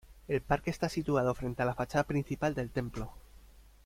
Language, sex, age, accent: Spanish, male, 30-39, España: Norte peninsular (Asturias, Castilla y León, Cantabria, País Vasco, Navarra, Aragón, La Rioja, Guadalajara, Cuenca)